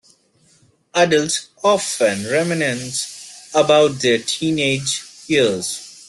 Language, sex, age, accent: English, male, 19-29, India and South Asia (India, Pakistan, Sri Lanka)